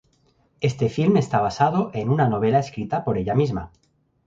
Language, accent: Spanish, España: Centro-Sur peninsular (Madrid, Toledo, Castilla-La Mancha)